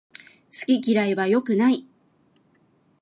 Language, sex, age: Japanese, female, 50-59